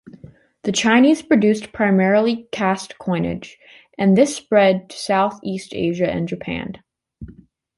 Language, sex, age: English, female, under 19